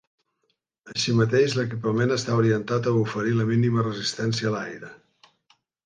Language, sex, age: Catalan, male, 70-79